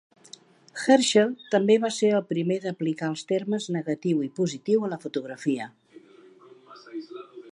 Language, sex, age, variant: Catalan, female, 70-79, Central